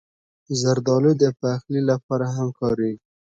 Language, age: Pashto, under 19